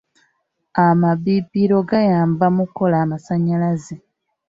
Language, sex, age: Ganda, female, 19-29